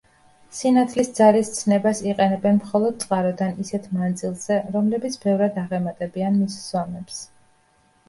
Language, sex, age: Georgian, female, 30-39